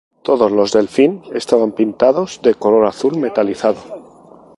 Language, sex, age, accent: Spanish, male, 40-49, España: Norte peninsular (Asturias, Castilla y León, Cantabria, País Vasco, Navarra, Aragón, La Rioja, Guadalajara, Cuenca)